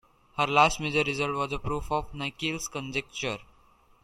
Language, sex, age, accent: English, male, under 19, United States English